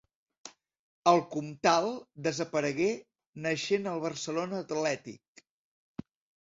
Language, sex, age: Catalan, male, 50-59